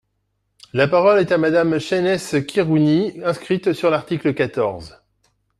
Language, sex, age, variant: French, male, 40-49, Français de métropole